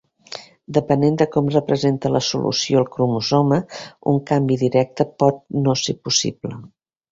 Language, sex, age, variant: Catalan, female, 50-59, Central